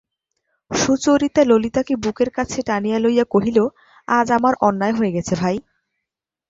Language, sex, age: Bengali, female, 19-29